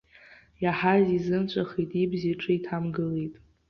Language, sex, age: Abkhazian, female, 19-29